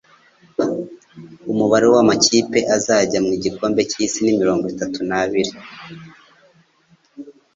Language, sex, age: Kinyarwanda, male, 30-39